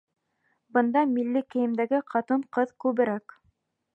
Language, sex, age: Bashkir, female, 19-29